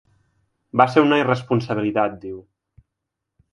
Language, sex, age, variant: Catalan, male, 19-29, Central